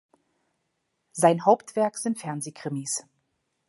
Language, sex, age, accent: German, female, 40-49, Deutschland Deutsch